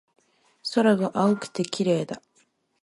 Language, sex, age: Japanese, female, 19-29